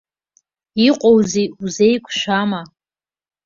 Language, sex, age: Abkhazian, female, under 19